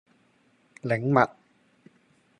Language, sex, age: Cantonese, male, 19-29